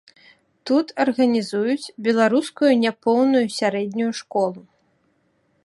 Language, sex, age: Belarusian, female, 30-39